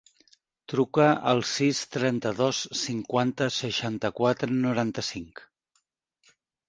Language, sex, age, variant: Catalan, male, 50-59, Central